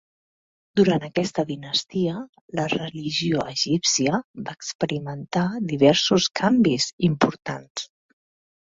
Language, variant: Catalan, Nord-Occidental